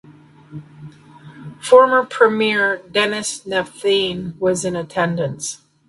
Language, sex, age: English, female, 60-69